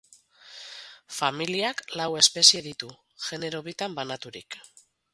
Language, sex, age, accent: Basque, female, 40-49, Mendebalekoa (Araba, Bizkaia, Gipuzkoako mendebaleko herri batzuk)